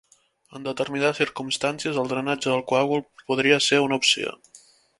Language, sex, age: Catalan, male, 19-29